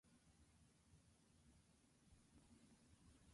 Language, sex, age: English, female, 19-29